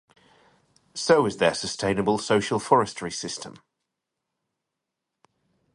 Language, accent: English, England English